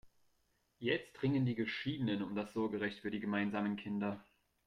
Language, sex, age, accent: German, male, 30-39, Deutschland Deutsch